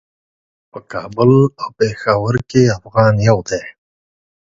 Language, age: Pashto, 40-49